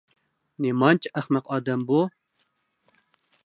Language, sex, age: Uyghur, male, 19-29